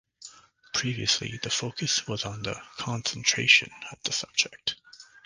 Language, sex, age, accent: English, male, 19-29, United States English